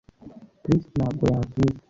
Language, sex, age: Kinyarwanda, male, under 19